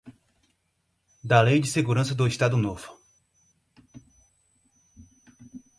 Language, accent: Portuguese, Nordestino